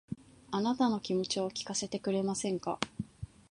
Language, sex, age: Japanese, female, 19-29